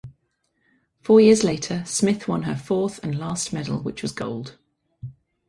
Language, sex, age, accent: English, female, 30-39, England English